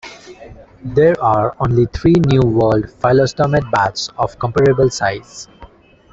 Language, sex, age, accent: English, male, 19-29, India and South Asia (India, Pakistan, Sri Lanka)